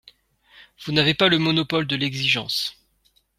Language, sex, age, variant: French, male, 30-39, Français de métropole